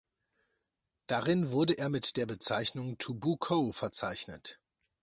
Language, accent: German, Deutschland Deutsch